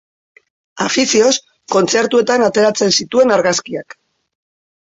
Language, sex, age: Basque, female, 40-49